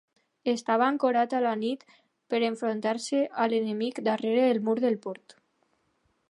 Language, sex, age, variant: Catalan, female, under 19, Alacantí